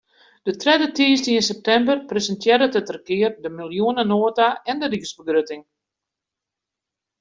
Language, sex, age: Western Frisian, female, 60-69